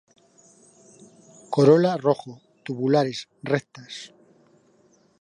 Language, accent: Spanish, España: Centro-Sur peninsular (Madrid, Toledo, Castilla-La Mancha)